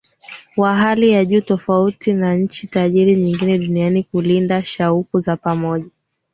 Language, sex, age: Swahili, female, 19-29